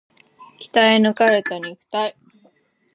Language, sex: Japanese, female